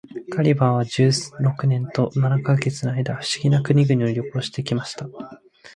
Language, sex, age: Japanese, male, 19-29